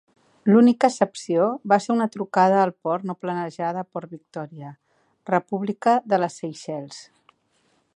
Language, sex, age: Catalan, female, 60-69